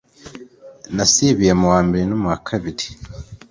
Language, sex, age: Kinyarwanda, male, 19-29